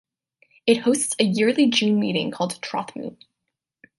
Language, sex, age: English, female, 19-29